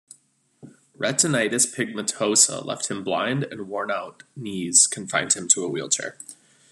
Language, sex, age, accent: English, male, 30-39, United States English